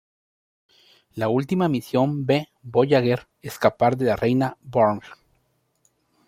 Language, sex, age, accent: Spanish, male, 30-39, América central